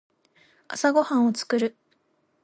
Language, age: Japanese, 19-29